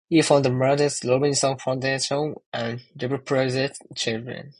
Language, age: English, 19-29